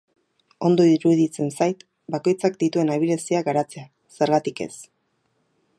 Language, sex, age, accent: Basque, female, 40-49, Erdialdekoa edo Nafarra (Gipuzkoa, Nafarroa)